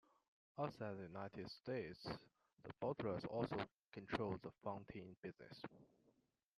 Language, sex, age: English, male, 30-39